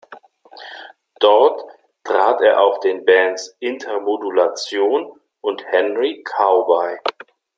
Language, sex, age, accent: German, male, 30-39, Deutschland Deutsch